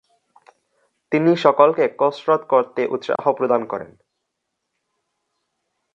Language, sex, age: Bengali, male, under 19